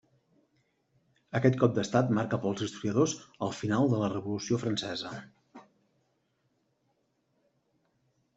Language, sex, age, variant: Catalan, male, 50-59, Central